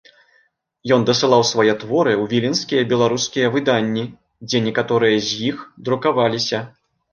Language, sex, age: Belarusian, male, 30-39